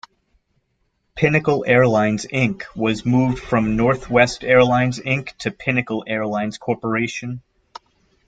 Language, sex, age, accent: English, male, 30-39, United States English